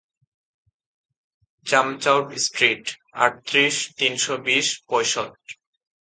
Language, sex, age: Bengali, male, 19-29